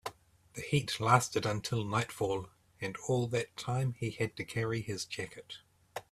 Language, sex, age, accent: English, male, 30-39, New Zealand English